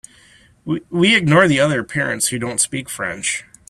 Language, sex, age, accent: English, male, 19-29, United States English